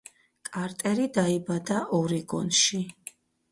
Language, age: Georgian, 40-49